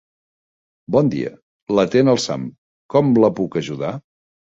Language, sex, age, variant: Catalan, male, 60-69, Central